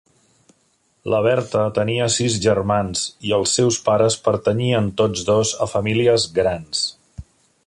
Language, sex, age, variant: Catalan, male, 50-59, Central